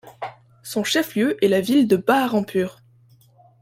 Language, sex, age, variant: French, female, 19-29, Français de métropole